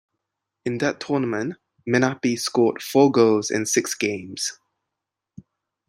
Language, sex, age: English, male, 30-39